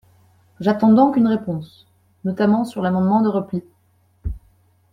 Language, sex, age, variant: French, female, 19-29, Français de métropole